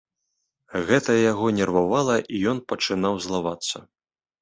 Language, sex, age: Belarusian, male, 19-29